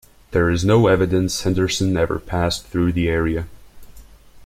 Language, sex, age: English, male, 19-29